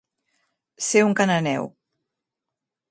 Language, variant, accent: Catalan, Central, central